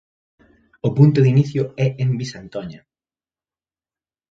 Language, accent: Galician, Central (gheada)